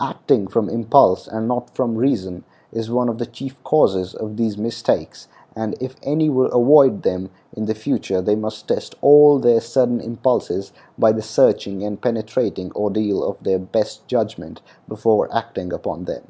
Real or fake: real